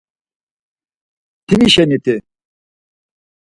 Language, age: Laz, 60-69